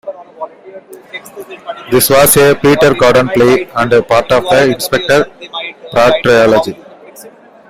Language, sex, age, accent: English, male, 19-29, India and South Asia (India, Pakistan, Sri Lanka)